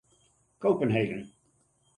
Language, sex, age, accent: English, male, 60-69, England English